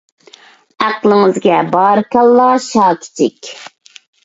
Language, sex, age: Uyghur, female, 19-29